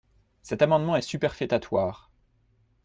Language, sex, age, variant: French, male, 40-49, Français de métropole